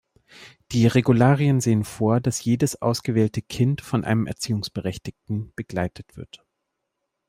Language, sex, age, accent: German, male, 30-39, Deutschland Deutsch